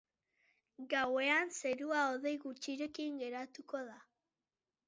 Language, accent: Basque, Mendebalekoa (Araba, Bizkaia, Gipuzkoako mendebaleko herri batzuk)